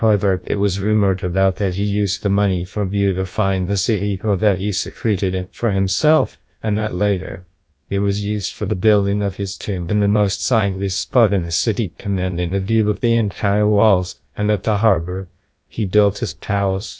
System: TTS, GlowTTS